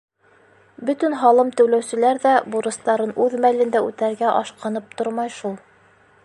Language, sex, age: Bashkir, female, 30-39